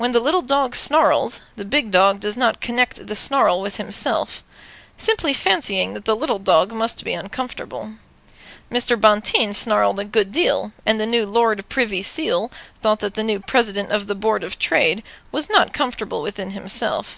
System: none